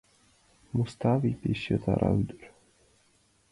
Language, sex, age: Mari, male, under 19